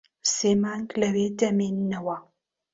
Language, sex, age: Central Kurdish, female, 30-39